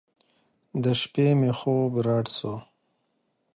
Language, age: Pashto, 40-49